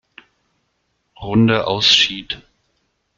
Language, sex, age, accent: German, male, 40-49, Deutschland Deutsch